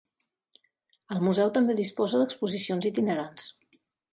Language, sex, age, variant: Catalan, female, 40-49, Central